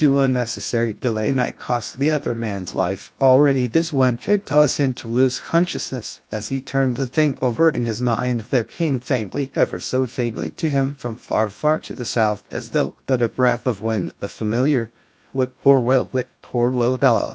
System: TTS, GlowTTS